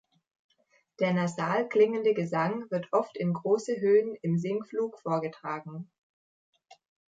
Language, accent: German, Deutschland Deutsch